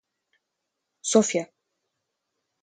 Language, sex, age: Russian, male, under 19